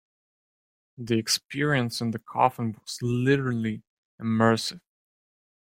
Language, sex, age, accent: English, male, 19-29, United States English